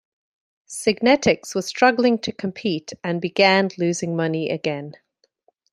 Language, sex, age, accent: English, female, 40-49, Canadian English